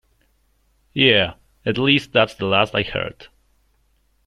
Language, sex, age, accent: English, male, 19-29, United States English